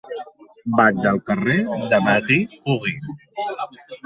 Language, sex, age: Catalan, male, 40-49